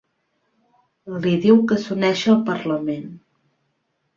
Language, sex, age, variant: Catalan, female, 30-39, Central